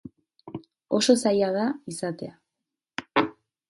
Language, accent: Basque, Erdialdekoa edo Nafarra (Gipuzkoa, Nafarroa)